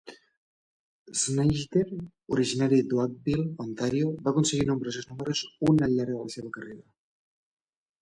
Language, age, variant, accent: Catalan, 30-39, Central, central